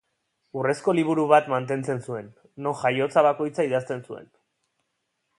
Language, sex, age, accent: Basque, male, 30-39, Erdialdekoa edo Nafarra (Gipuzkoa, Nafarroa)